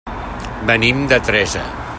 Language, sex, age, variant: Catalan, male, 50-59, Central